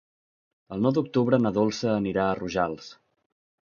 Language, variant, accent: Catalan, Central, central